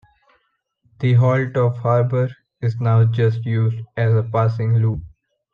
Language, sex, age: English, male, 19-29